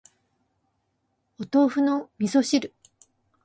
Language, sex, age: Japanese, female, 50-59